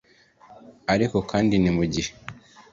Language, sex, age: Kinyarwanda, male, 19-29